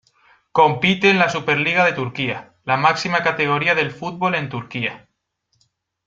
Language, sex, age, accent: Spanish, male, 19-29, España: Centro-Sur peninsular (Madrid, Toledo, Castilla-La Mancha)